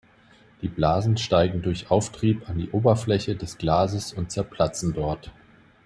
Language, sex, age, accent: German, male, 40-49, Deutschland Deutsch